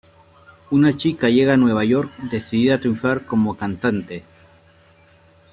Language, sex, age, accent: Spanish, male, 40-49, Andino-Pacífico: Colombia, Perú, Ecuador, oeste de Bolivia y Venezuela andina